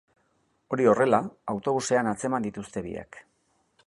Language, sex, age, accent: Basque, male, 60-69, Erdialdekoa edo Nafarra (Gipuzkoa, Nafarroa)